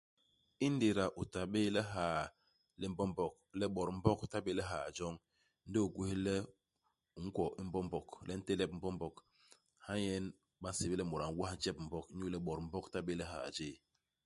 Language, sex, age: Basaa, male, 50-59